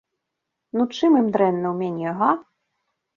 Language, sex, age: Belarusian, female, 30-39